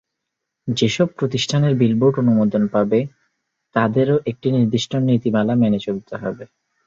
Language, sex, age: Bengali, male, 19-29